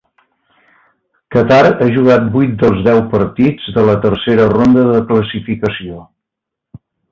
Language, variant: Catalan, Central